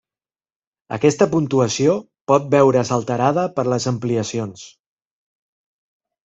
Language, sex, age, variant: Catalan, male, 40-49, Central